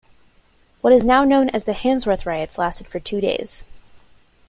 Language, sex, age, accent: English, female, 19-29, United States English